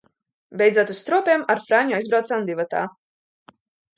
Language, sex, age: Latvian, female, under 19